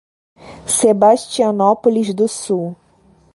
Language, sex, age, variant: Portuguese, female, 30-39, Portuguese (Brasil)